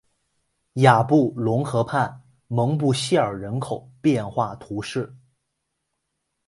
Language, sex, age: Chinese, male, 19-29